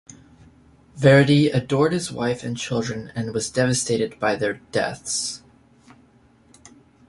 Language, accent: English, United States English